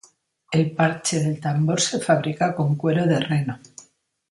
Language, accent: Spanish, España: Centro-Sur peninsular (Madrid, Toledo, Castilla-La Mancha)